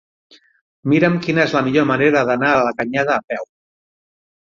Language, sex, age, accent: Catalan, male, 40-49, central; nord-occidental